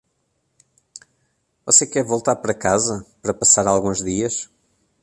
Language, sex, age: Portuguese, male, 19-29